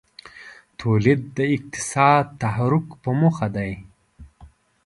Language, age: Pashto, 19-29